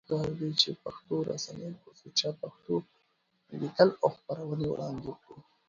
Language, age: Pashto, 19-29